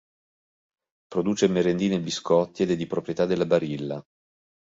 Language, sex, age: Italian, male, 40-49